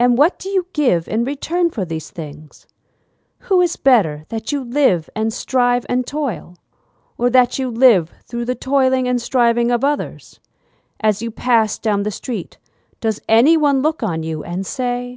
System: none